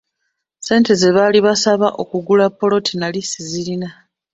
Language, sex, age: Ganda, female, 30-39